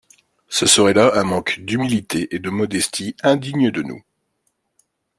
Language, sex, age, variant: French, male, 40-49, Français de métropole